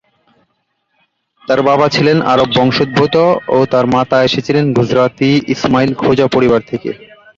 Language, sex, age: Bengali, male, 30-39